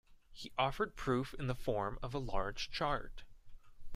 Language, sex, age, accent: English, male, 19-29, United States English